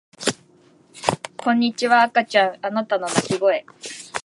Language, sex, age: Japanese, female, 19-29